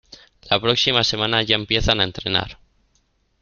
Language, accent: Spanish, España: Norte peninsular (Asturias, Castilla y León, Cantabria, País Vasco, Navarra, Aragón, La Rioja, Guadalajara, Cuenca)